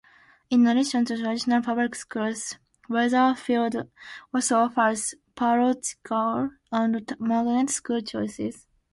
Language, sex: English, female